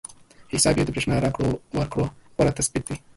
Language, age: Pashto, 19-29